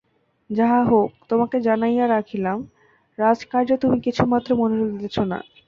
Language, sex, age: Bengali, female, 19-29